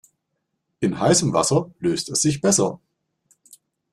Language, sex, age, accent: German, male, 40-49, Deutschland Deutsch